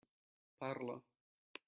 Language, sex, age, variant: Catalan, male, 19-29, Central